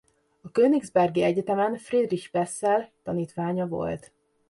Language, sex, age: Hungarian, female, 19-29